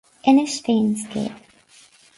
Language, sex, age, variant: Irish, female, 19-29, Gaeilge na Mumhan